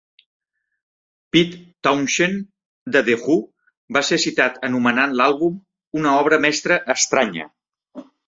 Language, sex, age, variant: Catalan, male, 50-59, Central